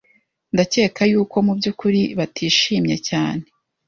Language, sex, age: Kinyarwanda, male, 40-49